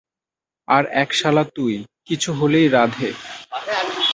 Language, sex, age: Bengali, male, 19-29